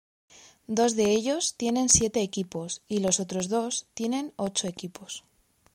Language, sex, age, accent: Spanish, male, 30-39, España: Centro-Sur peninsular (Madrid, Toledo, Castilla-La Mancha)